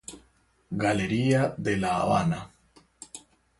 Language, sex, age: Spanish, male, 19-29